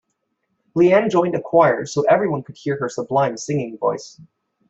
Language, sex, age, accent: English, male, 19-29, United States English